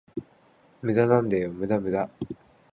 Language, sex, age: Japanese, male, 19-29